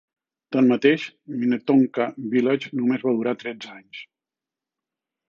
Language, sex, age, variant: Catalan, male, 60-69, Central